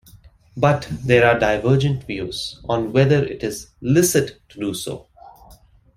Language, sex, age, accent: English, male, 30-39, India and South Asia (India, Pakistan, Sri Lanka)